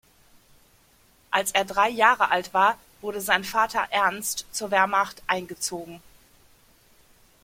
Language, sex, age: German, female, 40-49